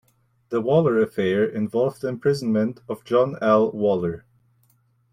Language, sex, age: English, male, 19-29